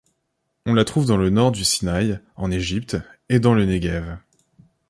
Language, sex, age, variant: French, male, under 19, Français de métropole